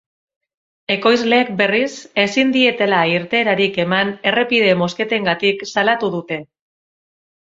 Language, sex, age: Basque, female, 40-49